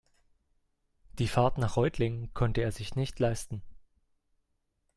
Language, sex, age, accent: German, male, 30-39, Deutschland Deutsch